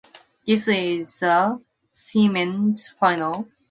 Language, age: English, 19-29